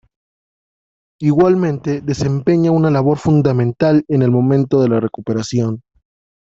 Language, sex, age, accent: Spanish, male, 19-29, Andino-Pacífico: Colombia, Perú, Ecuador, oeste de Bolivia y Venezuela andina